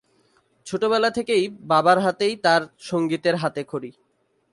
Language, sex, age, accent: Bengali, male, 19-29, fluent